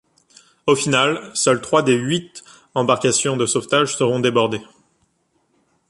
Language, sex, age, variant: French, male, 19-29, Français de métropole